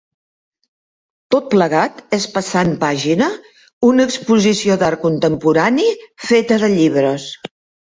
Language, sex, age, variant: Catalan, female, 70-79, Central